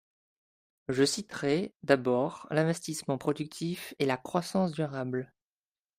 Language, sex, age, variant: French, male, 19-29, Français de métropole